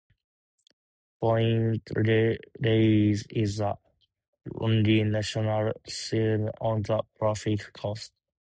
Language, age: English, 19-29